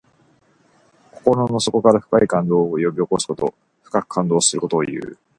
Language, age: Japanese, 19-29